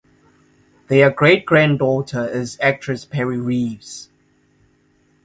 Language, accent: English, Southern African (South Africa, Zimbabwe, Namibia)